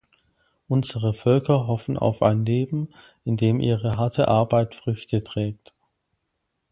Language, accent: German, Deutschland Deutsch